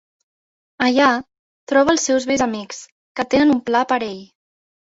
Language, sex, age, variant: Catalan, female, 19-29, Central